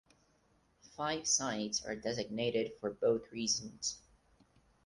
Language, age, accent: English, under 19, United States English